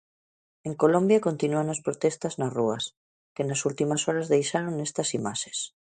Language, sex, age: Galician, female, 40-49